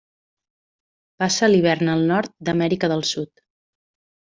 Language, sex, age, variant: Catalan, female, 40-49, Central